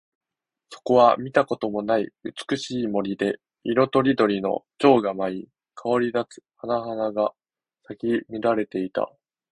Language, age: Japanese, 19-29